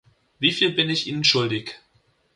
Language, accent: German, Deutschland Deutsch